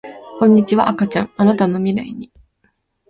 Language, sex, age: Japanese, female, 19-29